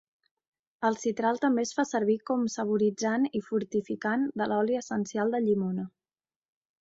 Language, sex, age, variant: Catalan, female, 30-39, Central